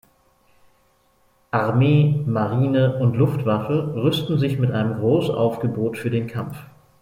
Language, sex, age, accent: German, male, 40-49, Deutschland Deutsch